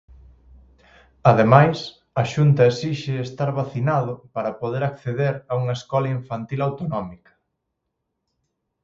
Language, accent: Galician, Normativo (estándar)